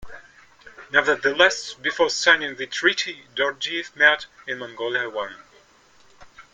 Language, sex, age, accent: English, male, 40-49, England English